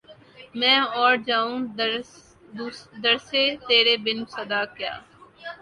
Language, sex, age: Urdu, female, 19-29